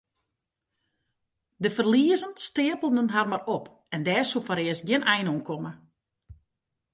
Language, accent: Western Frisian, Wâldfrysk